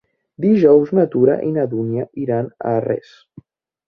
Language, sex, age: Catalan, male, 19-29